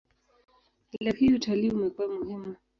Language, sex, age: Swahili, female, 19-29